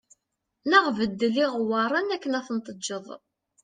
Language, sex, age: Kabyle, female, 40-49